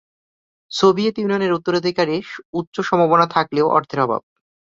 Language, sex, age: Bengali, male, 19-29